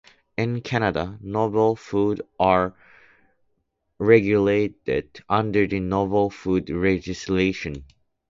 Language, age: English, 19-29